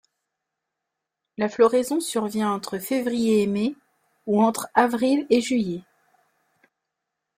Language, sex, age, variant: French, female, 30-39, Français de métropole